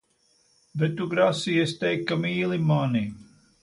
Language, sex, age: Latvian, male, 70-79